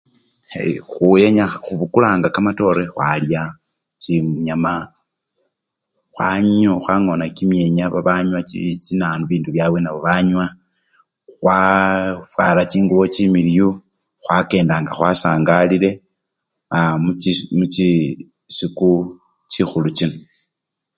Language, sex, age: Luyia, male, 60-69